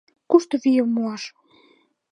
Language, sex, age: Mari, female, 19-29